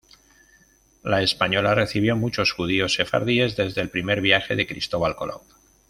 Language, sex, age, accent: Spanish, male, 50-59, España: Norte peninsular (Asturias, Castilla y León, Cantabria, País Vasco, Navarra, Aragón, La Rioja, Guadalajara, Cuenca)